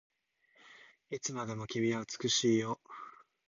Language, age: Japanese, 19-29